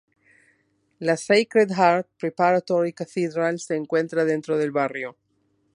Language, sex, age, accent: Spanish, female, 50-59, Rioplatense: Argentina, Uruguay, este de Bolivia, Paraguay